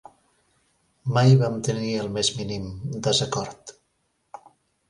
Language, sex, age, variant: Catalan, male, 40-49, Central